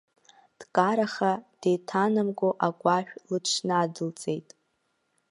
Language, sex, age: Abkhazian, female, 19-29